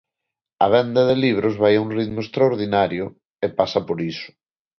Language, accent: Galician, Neofalante